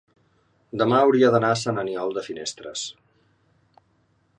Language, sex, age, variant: Catalan, male, 50-59, Central